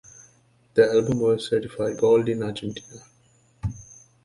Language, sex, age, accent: English, male, 19-29, United States English